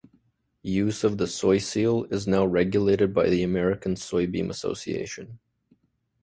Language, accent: English, Canadian English